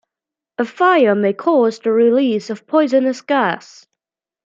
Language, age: English, 19-29